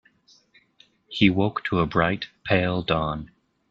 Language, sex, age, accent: English, male, 19-29, United States English